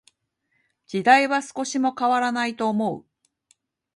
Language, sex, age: Japanese, female, 50-59